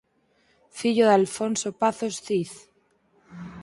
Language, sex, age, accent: Galician, female, 19-29, Normativo (estándar)